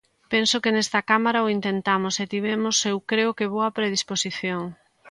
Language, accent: Galician, Normativo (estándar)